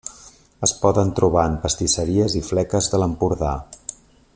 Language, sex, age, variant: Catalan, male, 40-49, Central